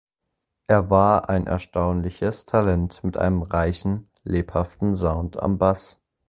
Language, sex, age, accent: German, male, under 19, Deutschland Deutsch